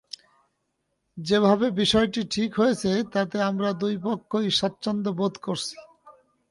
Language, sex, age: Bengali, male, 19-29